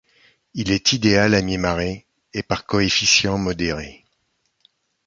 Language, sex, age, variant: French, male, 60-69, Français de métropole